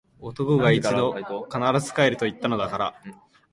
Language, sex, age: Japanese, male, 19-29